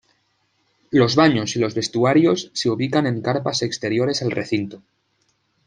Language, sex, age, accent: Spanish, male, 19-29, España: Centro-Sur peninsular (Madrid, Toledo, Castilla-La Mancha)